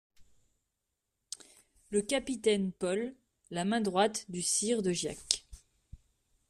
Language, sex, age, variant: French, female, 30-39, Français de métropole